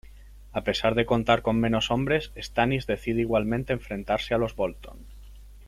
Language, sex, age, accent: Spanish, male, 19-29, España: Sur peninsular (Andalucia, Extremadura, Murcia)